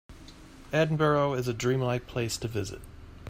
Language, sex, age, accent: English, male, 19-29, United States English